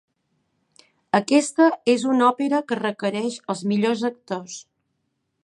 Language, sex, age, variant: Catalan, female, 50-59, Balear